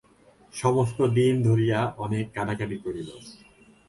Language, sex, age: Bengali, male, 19-29